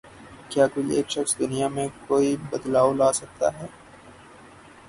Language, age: Urdu, 19-29